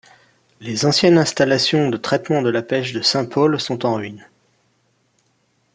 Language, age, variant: French, 19-29, Français de métropole